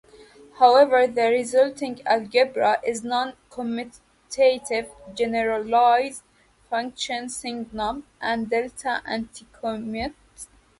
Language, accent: English, United States English